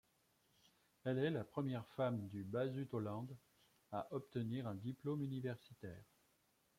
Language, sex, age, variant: French, male, 60-69, Français de métropole